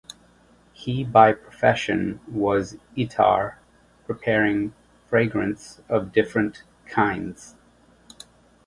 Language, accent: English, England English